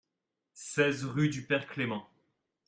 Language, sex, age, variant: French, male, 30-39, Français de métropole